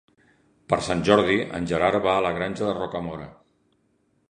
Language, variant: Catalan, Central